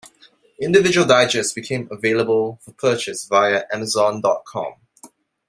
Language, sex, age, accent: English, male, 19-29, Singaporean English